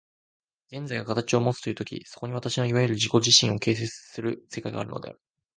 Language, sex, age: Japanese, male, under 19